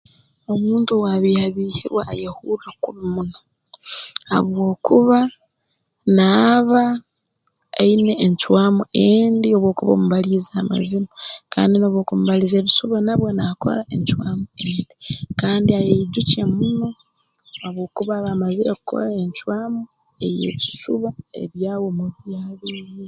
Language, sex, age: Tooro, female, 30-39